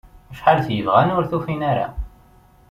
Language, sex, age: Kabyle, male, 19-29